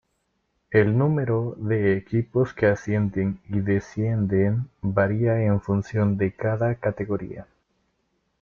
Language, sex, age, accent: Spanish, male, 19-29, América central